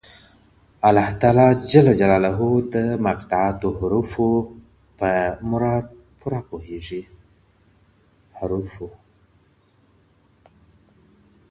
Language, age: Pashto, 30-39